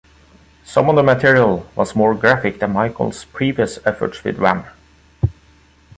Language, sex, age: English, male, 30-39